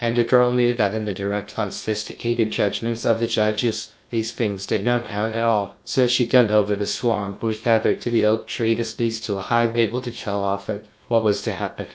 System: TTS, GlowTTS